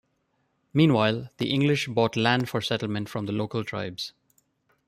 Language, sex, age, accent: English, male, 30-39, India and South Asia (India, Pakistan, Sri Lanka)